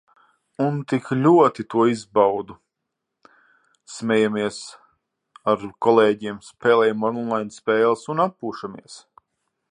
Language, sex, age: Latvian, male, 30-39